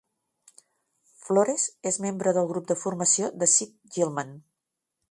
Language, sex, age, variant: Catalan, female, 50-59, Nord-Occidental